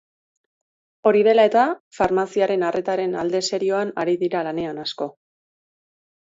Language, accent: Basque, Erdialdekoa edo Nafarra (Gipuzkoa, Nafarroa)